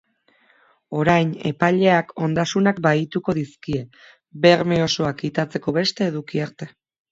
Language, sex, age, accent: Basque, female, 30-39, Erdialdekoa edo Nafarra (Gipuzkoa, Nafarroa)